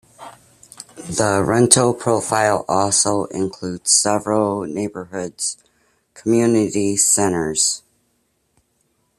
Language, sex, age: English, female, 50-59